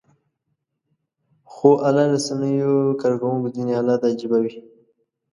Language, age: Pashto, 19-29